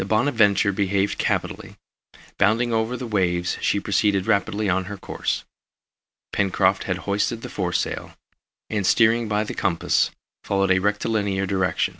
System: none